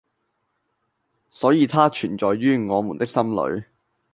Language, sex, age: Cantonese, male, 19-29